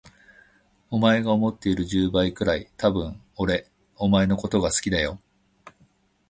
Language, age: Japanese, 50-59